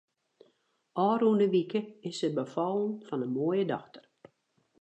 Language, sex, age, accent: Western Frisian, female, 60-69, Wâldfrysk